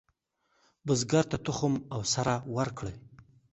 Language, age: Pashto, under 19